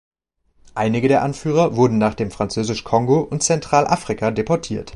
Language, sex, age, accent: German, male, 19-29, Deutschland Deutsch